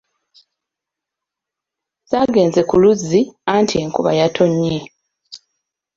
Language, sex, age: Ganda, female, 30-39